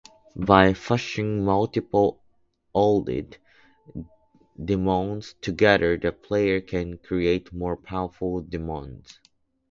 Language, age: English, 19-29